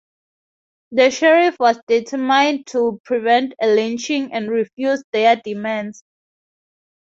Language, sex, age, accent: English, female, 19-29, Southern African (South Africa, Zimbabwe, Namibia)